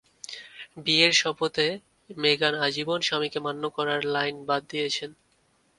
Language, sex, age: Bengali, male, 19-29